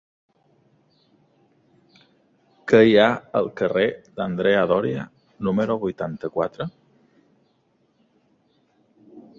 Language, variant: Catalan, Balear